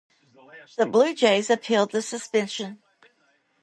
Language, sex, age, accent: English, female, 40-49, United States English